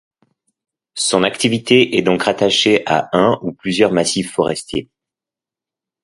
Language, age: French, 40-49